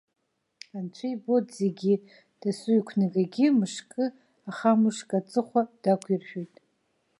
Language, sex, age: Abkhazian, female, 50-59